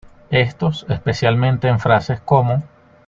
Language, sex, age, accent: Spanish, male, 30-39, Andino-Pacífico: Colombia, Perú, Ecuador, oeste de Bolivia y Venezuela andina